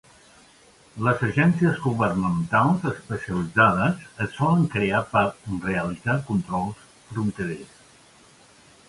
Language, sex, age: Catalan, male, 60-69